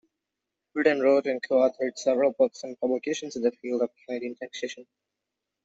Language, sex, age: English, male, under 19